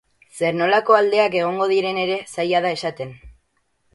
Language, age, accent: Basque, under 19, Batua